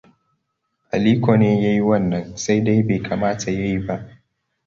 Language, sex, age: Hausa, male, 19-29